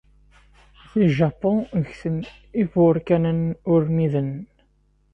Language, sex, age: Kabyle, male, 19-29